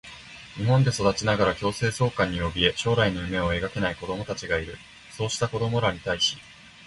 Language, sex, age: Japanese, male, 19-29